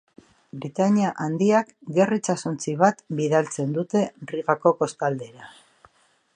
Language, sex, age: Basque, female, 50-59